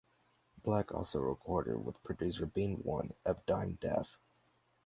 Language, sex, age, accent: English, male, under 19, United States English